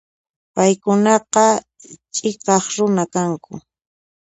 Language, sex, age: Puno Quechua, female, 30-39